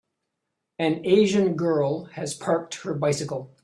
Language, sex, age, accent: English, male, 60-69, Canadian English